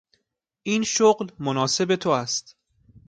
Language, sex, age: Persian, male, 19-29